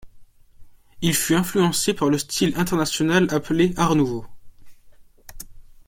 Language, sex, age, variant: French, male, under 19, Français de métropole